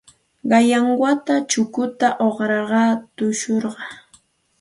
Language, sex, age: Santa Ana de Tusi Pasco Quechua, female, 30-39